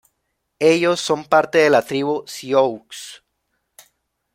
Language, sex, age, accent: Spanish, male, 19-29, México